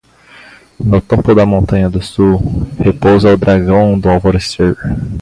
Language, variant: Portuguese, Portuguese (Brasil)